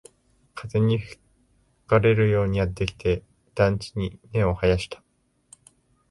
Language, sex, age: Japanese, male, 19-29